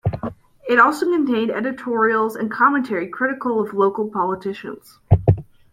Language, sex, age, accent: English, female, under 19, United States English